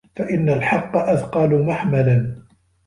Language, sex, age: Arabic, male, 30-39